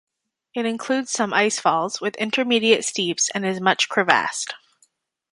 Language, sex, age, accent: English, female, 30-39, Canadian English